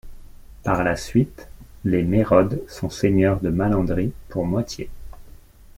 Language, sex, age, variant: French, male, 30-39, Français de métropole